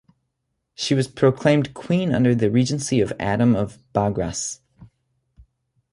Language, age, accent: English, 19-29, United States English